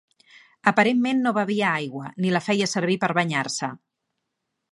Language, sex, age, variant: Catalan, female, 40-49, Central